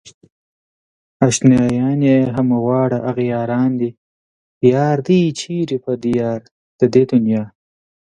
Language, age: Pashto, 19-29